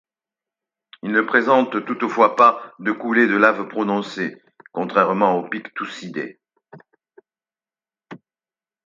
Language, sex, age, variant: French, male, 60-69, Français de métropole